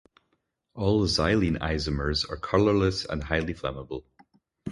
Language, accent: English, Scottish English